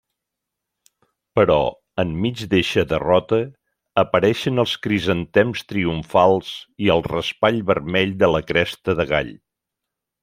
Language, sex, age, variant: Catalan, male, 60-69, Central